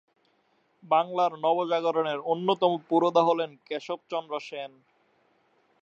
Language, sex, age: Bengali, male, 19-29